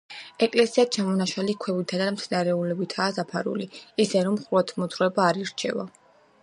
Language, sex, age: Georgian, female, 19-29